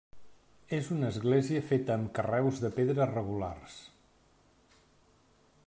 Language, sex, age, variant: Catalan, male, 50-59, Central